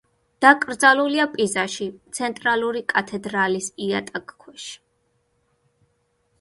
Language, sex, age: Georgian, female, 19-29